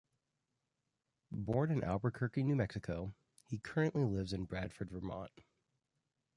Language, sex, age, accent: English, male, 30-39, United States English